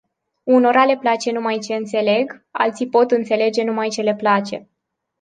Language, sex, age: Romanian, female, 19-29